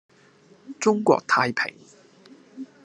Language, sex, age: Cantonese, male, 19-29